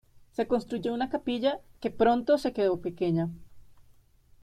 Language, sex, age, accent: Spanish, female, 19-29, Andino-Pacífico: Colombia, Perú, Ecuador, oeste de Bolivia y Venezuela andina